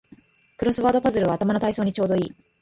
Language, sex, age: Japanese, female, 19-29